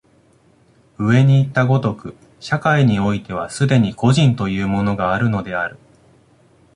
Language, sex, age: Japanese, male, 19-29